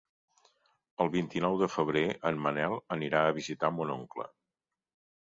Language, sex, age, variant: Catalan, male, 70-79, Central